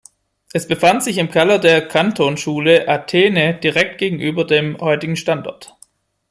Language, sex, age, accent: German, male, 19-29, Deutschland Deutsch